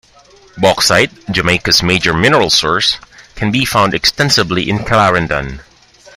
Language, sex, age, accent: English, male, 30-39, Filipino